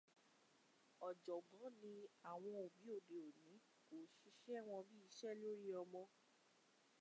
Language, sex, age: Yoruba, female, 19-29